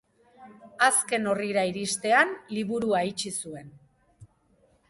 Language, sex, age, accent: Basque, female, 40-49, Mendebalekoa (Araba, Bizkaia, Gipuzkoako mendebaleko herri batzuk)